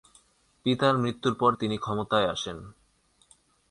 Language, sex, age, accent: Bengali, male, 19-29, Bangladeshi